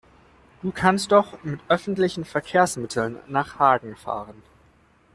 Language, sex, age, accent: German, male, 19-29, Deutschland Deutsch